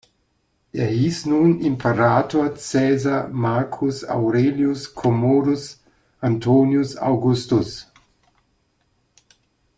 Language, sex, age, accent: German, male, 50-59, Deutschland Deutsch